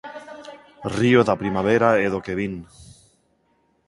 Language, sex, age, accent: Galician, male, 50-59, Neofalante